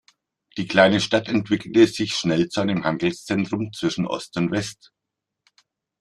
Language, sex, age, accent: German, male, 50-59, Deutschland Deutsch